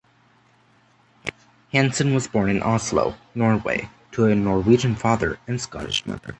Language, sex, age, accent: English, male, under 19, United States English